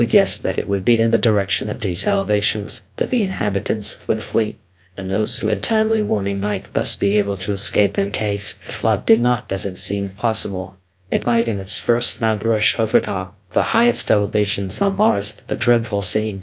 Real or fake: fake